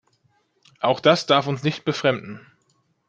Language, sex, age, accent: German, male, 19-29, Deutschland Deutsch